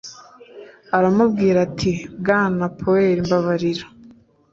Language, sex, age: Kinyarwanda, female, 19-29